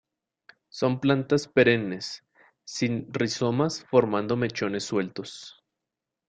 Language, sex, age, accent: Spanish, male, 19-29, Caribe: Cuba, Venezuela, Puerto Rico, República Dominicana, Panamá, Colombia caribeña, México caribeño, Costa del golfo de México